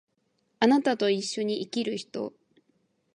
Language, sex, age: Japanese, female, 19-29